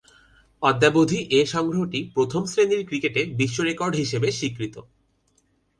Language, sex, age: Bengali, male, 19-29